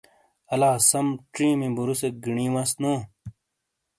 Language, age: Shina, 30-39